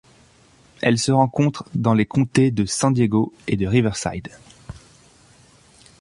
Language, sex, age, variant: French, male, 30-39, Français de métropole